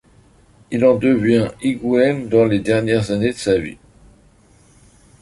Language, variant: French, Français de métropole